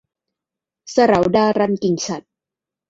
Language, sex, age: Thai, female, 30-39